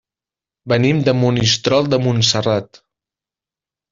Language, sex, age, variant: Catalan, male, 19-29, Central